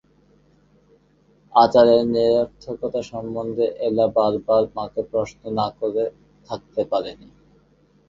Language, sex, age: Bengali, male, 19-29